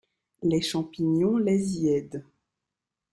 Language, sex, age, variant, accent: French, female, 19-29, Français des départements et régions d'outre-mer, Français de Guadeloupe